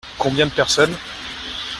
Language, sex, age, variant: French, male, 19-29, Français de métropole